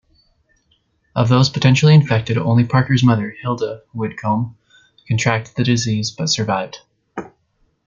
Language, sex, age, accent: English, male, 19-29, United States English